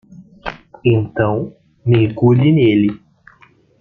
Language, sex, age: Portuguese, male, 30-39